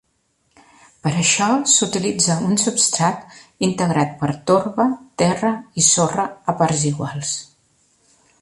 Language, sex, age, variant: Catalan, female, 50-59, Central